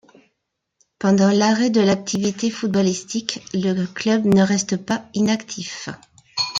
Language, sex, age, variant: French, female, 50-59, Français de métropole